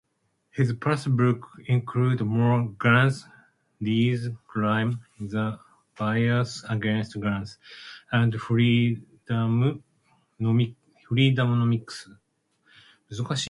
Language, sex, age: English, female, under 19